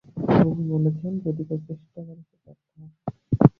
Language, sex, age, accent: Bengali, male, 19-29, শুদ্ধ